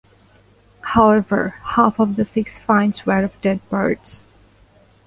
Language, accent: English, India and South Asia (India, Pakistan, Sri Lanka)